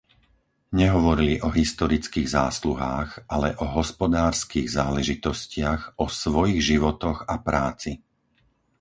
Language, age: Slovak, 50-59